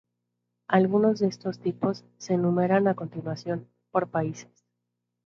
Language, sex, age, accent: Spanish, female, 19-29, México